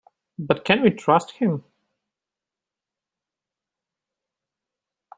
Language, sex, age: English, male, 30-39